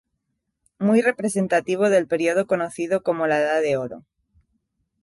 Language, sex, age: Spanish, female, 30-39